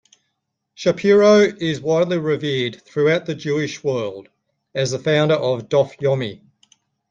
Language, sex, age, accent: English, male, 40-49, Australian English